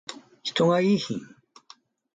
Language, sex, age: Japanese, male, 50-59